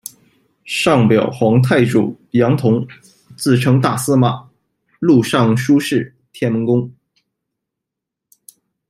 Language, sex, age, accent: Chinese, male, 19-29, 出生地：吉林省